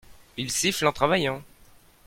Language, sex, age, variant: French, male, under 19, Français de métropole